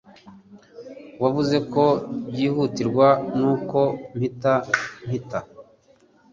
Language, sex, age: Kinyarwanda, male, 40-49